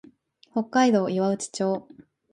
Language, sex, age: Japanese, female, 19-29